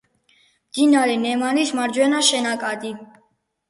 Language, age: Georgian, 40-49